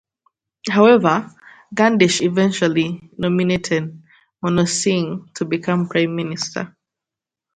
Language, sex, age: English, female, 19-29